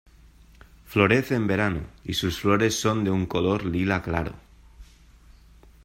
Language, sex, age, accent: Spanish, male, 19-29, España: Centro-Sur peninsular (Madrid, Toledo, Castilla-La Mancha)